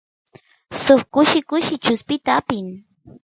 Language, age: Santiago del Estero Quichua, 30-39